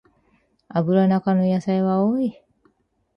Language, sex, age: Japanese, female, 30-39